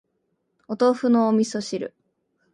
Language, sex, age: Japanese, female, 19-29